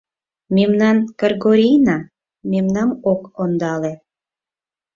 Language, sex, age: Mari, female, 40-49